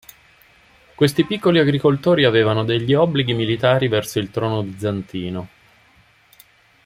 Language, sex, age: Italian, male, 50-59